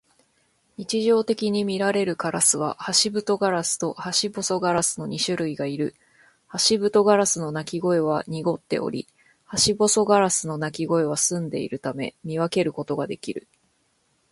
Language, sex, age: Japanese, female, 19-29